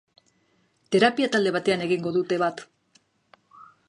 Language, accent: Basque, Mendebalekoa (Araba, Bizkaia, Gipuzkoako mendebaleko herri batzuk)